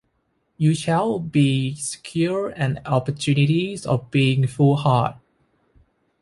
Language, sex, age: English, male, 19-29